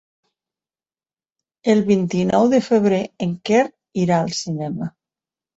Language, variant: Catalan, Nord-Occidental